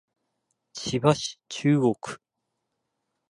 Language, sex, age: Japanese, male, 30-39